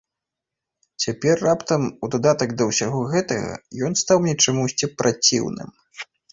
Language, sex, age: Belarusian, male, 19-29